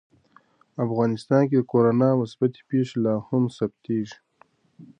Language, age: Pashto, 30-39